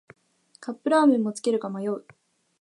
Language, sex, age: Japanese, female, 19-29